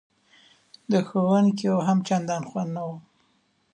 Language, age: Pashto, 40-49